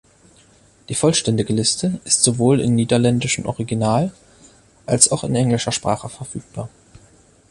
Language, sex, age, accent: German, male, 19-29, Deutschland Deutsch